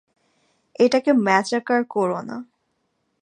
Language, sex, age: Bengali, female, 19-29